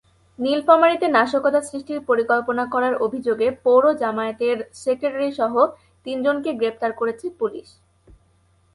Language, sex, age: Bengali, female, under 19